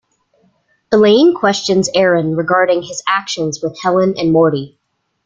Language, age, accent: English, 19-29, United States English